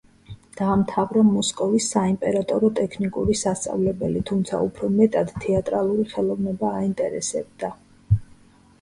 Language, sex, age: Georgian, female, 40-49